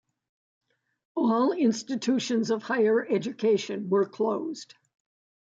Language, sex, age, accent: English, female, 70-79, United States English